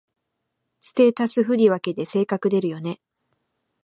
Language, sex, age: Japanese, female, 19-29